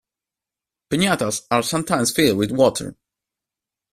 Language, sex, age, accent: English, male, 19-29, England English